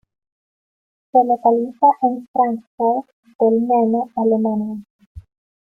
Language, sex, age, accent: Spanish, female, 30-39, Andino-Pacífico: Colombia, Perú, Ecuador, oeste de Bolivia y Venezuela andina